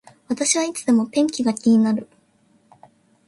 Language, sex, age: Japanese, female, 19-29